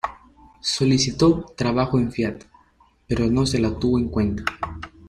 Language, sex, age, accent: Spanish, male, 19-29, Andino-Pacífico: Colombia, Perú, Ecuador, oeste de Bolivia y Venezuela andina